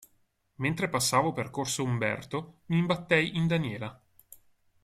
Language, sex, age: Italian, male, 30-39